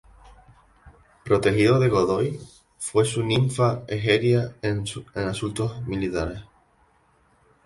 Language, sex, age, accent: Spanish, male, 19-29, España: Islas Canarias